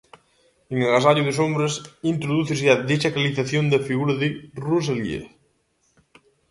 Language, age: Galician, 19-29